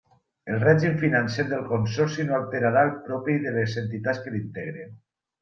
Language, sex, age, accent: Catalan, male, 40-49, valencià